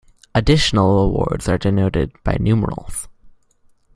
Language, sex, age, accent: English, male, under 19, United States English